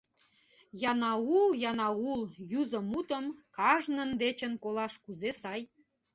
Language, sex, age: Mari, female, 40-49